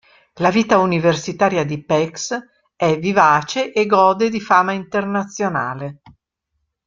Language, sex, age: Italian, female, 70-79